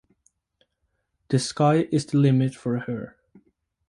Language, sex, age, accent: English, male, under 19, United States English